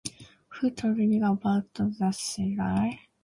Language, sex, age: English, female, 19-29